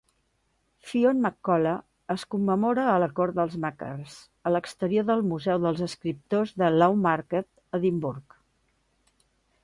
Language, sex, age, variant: Catalan, female, 60-69, Central